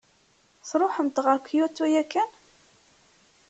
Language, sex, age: Kabyle, female, 30-39